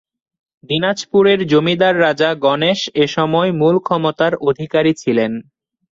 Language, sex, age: Bengali, male, 19-29